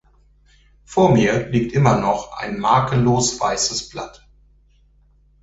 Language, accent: German, Deutschland Deutsch